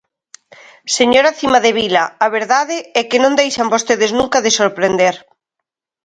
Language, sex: Galician, female